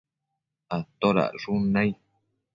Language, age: Matsés, under 19